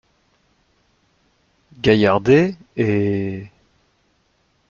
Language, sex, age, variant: French, male, 19-29, Français de métropole